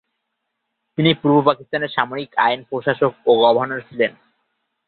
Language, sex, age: Bengali, male, 19-29